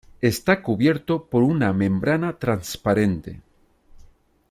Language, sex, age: Spanish, male, 40-49